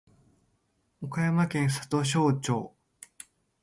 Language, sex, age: Japanese, male, under 19